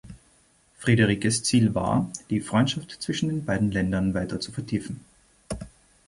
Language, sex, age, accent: German, male, 30-39, Österreichisches Deutsch